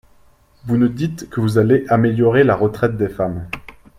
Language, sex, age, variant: French, male, 19-29, Français de métropole